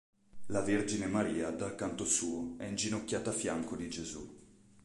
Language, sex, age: Italian, male, 30-39